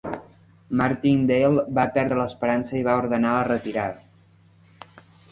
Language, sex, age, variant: Catalan, male, 19-29, Central